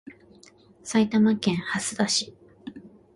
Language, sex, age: Japanese, female, 19-29